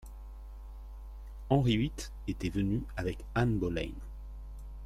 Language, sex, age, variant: French, male, 40-49, Français de métropole